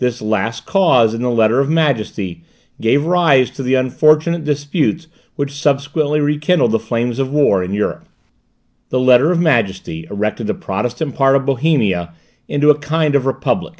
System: none